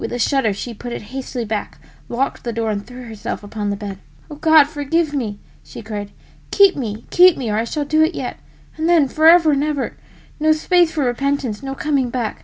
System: none